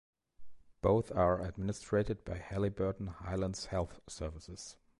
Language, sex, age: English, male, 40-49